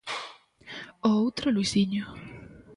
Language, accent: Galician, Normativo (estándar)